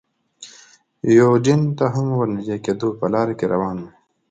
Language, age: Pashto, 19-29